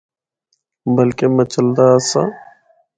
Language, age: Northern Hindko, 30-39